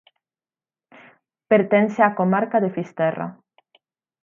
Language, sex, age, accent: Galician, female, 19-29, Atlántico (seseo e gheada); Normativo (estándar)